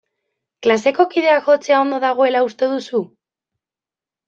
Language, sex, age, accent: Basque, female, 19-29, Mendebalekoa (Araba, Bizkaia, Gipuzkoako mendebaleko herri batzuk)